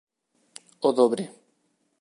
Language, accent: Galician, Oriental (común en zona oriental)